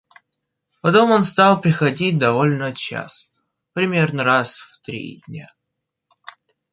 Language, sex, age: Russian, male, 19-29